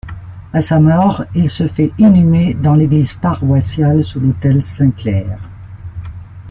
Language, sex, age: French, female, 60-69